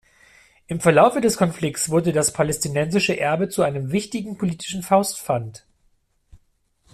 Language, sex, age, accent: German, male, 40-49, Deutschland Deutsch